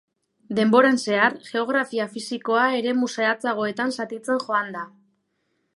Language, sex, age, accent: Basque, female, 19-29, Mendebalekoa (Araba, Bizkaia, Gipuzkoako mendebaleko herri batzuk)